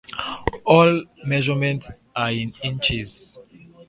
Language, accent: English, England English